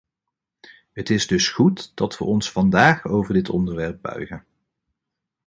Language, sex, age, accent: Dutch, male, 30-39, Nederlands Nederlands